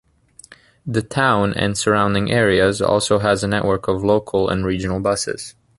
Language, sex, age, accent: English, male, 19-29, United States English